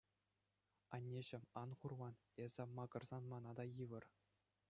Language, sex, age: Chuvash, male, under 19